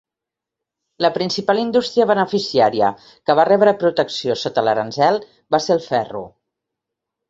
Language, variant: Catalan, Central